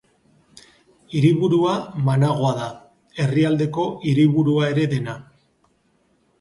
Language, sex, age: Basque, male, 50-59